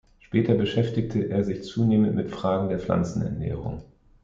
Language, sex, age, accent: German, male, 40-49, Deutschland Deutsch